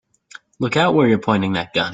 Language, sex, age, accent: English, male, 19-29, United States English